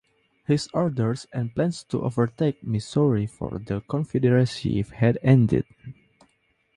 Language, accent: English, indonesia